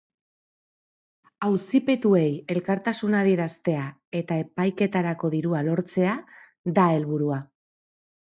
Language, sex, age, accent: Basque, female, 40-49, Erdialdekoa edo Nafarra (Gipuzkoa, Nafarroa)